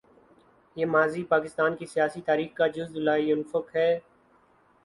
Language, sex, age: Urdu, male, 19-29